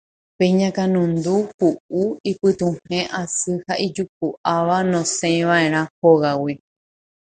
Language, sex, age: Guarani, female, 30-39